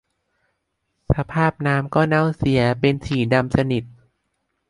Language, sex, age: Thai, male, under 19